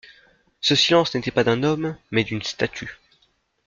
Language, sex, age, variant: French, female, 19-29, Français de métropole